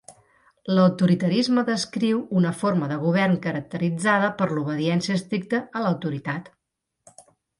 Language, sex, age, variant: Catalan, female, 40-49, Central